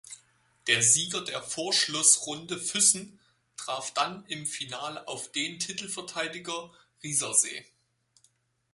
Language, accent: German, Deutschland Deutsch